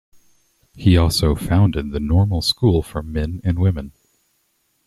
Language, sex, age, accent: English, male, 19-29, United States English